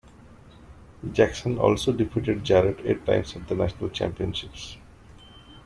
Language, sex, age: English, male, 30-39